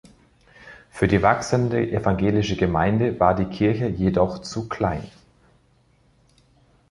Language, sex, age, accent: German, male, 30-39, Österreichisches Deutsch